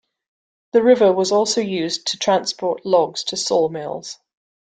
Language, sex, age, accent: English, female, 50-59, Scottish English